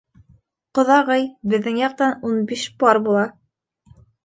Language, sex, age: Bashkir, female, 19-29